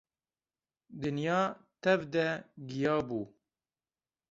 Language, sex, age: Kurdish, male, 30-39